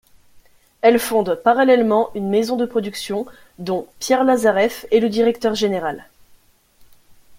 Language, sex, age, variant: French, female, 19-29, Français de métropole